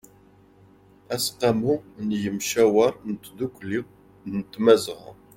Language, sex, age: Kabyle, male, 19-29